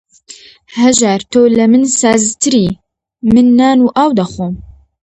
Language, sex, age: Central Kurdish, female, under 19